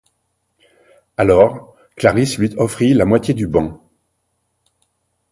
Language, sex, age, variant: French, male, 60-69, Français de métropole